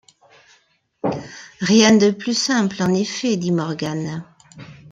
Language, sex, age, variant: French, female, 50-59, Français de métropole